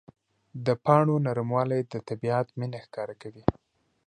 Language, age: Pashto, 19-29